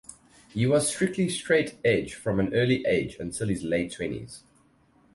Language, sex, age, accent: English, male, 19-29, Southern African (South Africa, Zimbabwe, Namibia)